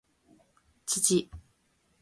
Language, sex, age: Japanese, female, under 19